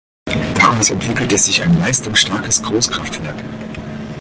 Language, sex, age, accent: German, male, 40-49, Deutschland Deutsch